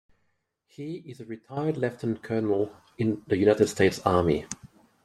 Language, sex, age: English, male, 19-29